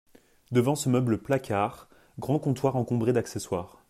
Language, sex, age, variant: French, male, 19-29, Français de métropole